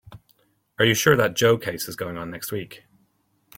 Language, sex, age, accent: English, male, 30-39, Irish English